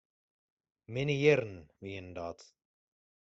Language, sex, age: Western Frisian, male, 19-29